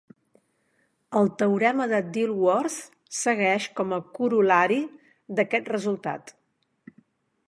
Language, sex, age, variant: Catalan, female, 50-59, Central